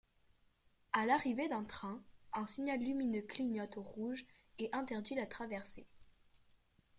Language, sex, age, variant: French, female, under 19, Français de métropole